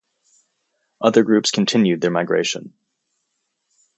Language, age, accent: English, 19-29, United States English